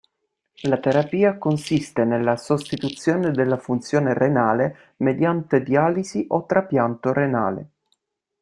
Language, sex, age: Italian, male, 19-29